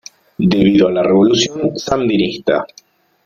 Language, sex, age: Spanish, male, 30-39